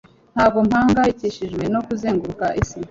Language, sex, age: Kinyarwanda, female, 40-49